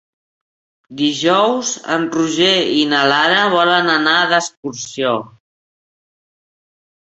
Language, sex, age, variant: Catalan, female, 50-59, Central